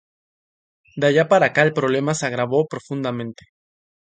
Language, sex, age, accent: Spanish, male, 19-29, México